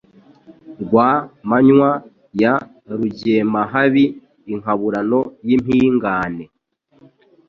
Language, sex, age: Kinyarwanda, male, 19-29